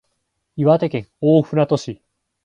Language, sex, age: Japanese, male, 19-29